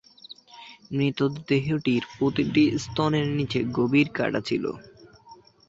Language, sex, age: Bengali, male, under 19